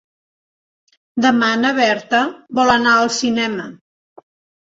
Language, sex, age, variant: Catalan, female, 60-69, Central